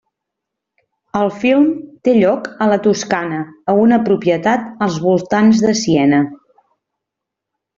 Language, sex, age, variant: Catalan, female, 40-49, Central